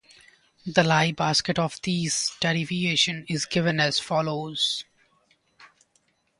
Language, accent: English, India and South Asia (India, Pakistan, Sri Lanka)